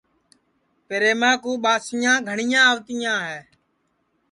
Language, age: Sansi, 19-29